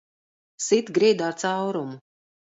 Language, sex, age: Latvian, female, 50-59